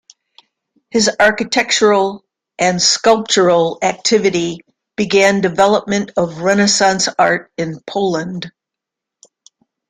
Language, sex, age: English, female, 70-79